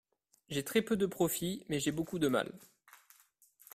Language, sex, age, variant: French, male, 30-39, Français de métropole